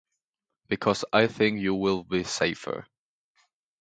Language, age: English, 19-29